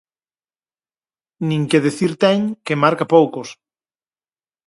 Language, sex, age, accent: Galician, male, 40-49, Normativo (estándar)